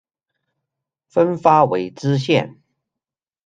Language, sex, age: Chinese, male, 40-49